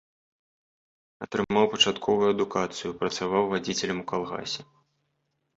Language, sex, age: Belarusian, male, 30-39